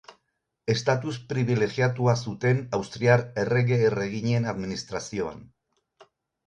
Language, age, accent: Basque, 60-69, Erdialdekoa edo Nafarra (Gipuzkoa, Nafarroa)